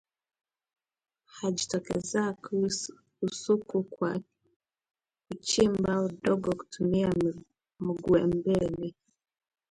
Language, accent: English, Southern African (South Africa, Zimbabwe, Namibia)